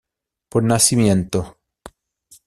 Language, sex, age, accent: Spanish, male, 30-39, Chileno: Chile, Cuyo